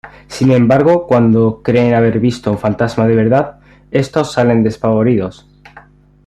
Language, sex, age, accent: Spanish, male, under 19, España: Sur peninsular (Andalucia, Extremadura, Murcia)